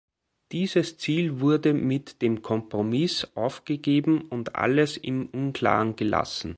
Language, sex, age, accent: German, male, 40-49, Österreichisches Deutsch